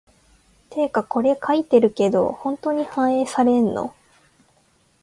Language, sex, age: Japanese, female, 19-29